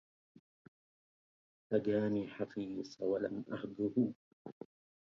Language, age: Arabic, 40-49